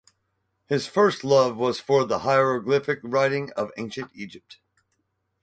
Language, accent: English, United States English